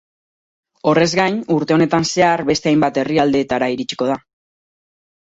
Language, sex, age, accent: Basque, female, 30-39, Mendebalekoa (Araba, Bizkaia, Gipuzkoako mendebaleko herri batzuk)